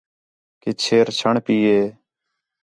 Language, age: Khetrani, 19-29